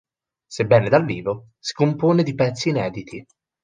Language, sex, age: Italian, male, 19-29